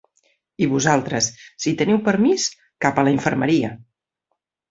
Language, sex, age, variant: Catalan, female, 50-59, Central